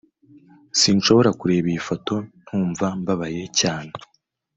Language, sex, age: Kinyarwanda, male, 19-29